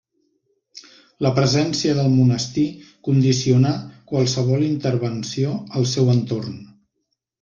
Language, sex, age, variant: Catalan, male, 50-59, Central